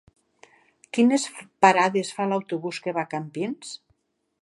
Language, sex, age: Catalan, female, 60-69